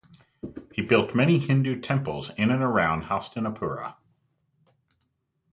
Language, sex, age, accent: English, male, 30-39, United States English